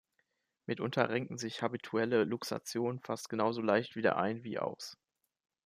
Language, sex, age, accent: German, male, 19-29, Deutschland Deutsch